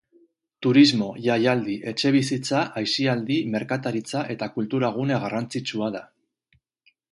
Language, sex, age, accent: Basque, male, 30-39, Mendebalekoa (Araba, Bizkaia, Gipuzkoako mendebaleko herri batzuk)